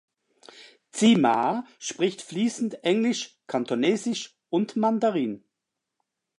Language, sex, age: German, male, 50-59